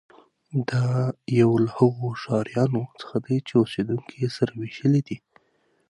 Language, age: Pashto, 19-29